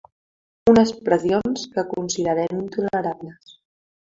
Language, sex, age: Catalan, female, under 19